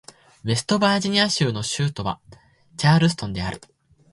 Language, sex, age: Japanese, male, 19-29